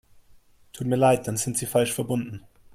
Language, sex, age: German, male, 30-39